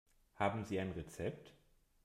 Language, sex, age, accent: German, male, 19-29, Deutschland Deutsch